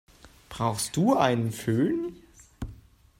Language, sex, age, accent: German, female, 19-29, Deutschland Deutsch